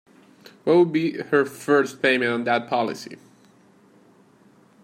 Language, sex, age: English, male, 19-29